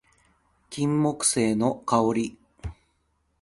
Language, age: Japanese, 30-39